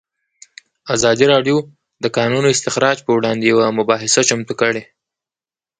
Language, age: Pashto, 19-29